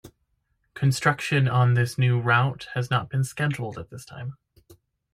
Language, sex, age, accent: English, male, 30-39, United States English